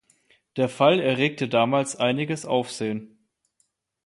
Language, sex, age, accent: German, male, 19-29, Deutschland Deutsch